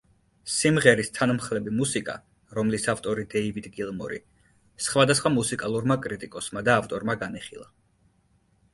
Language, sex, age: Georgian, male, 19-29